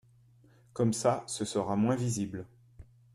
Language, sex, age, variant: French, male, 40-49, Français de métropole